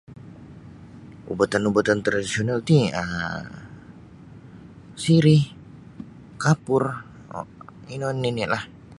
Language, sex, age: Sabah Bisaya, male, 19-29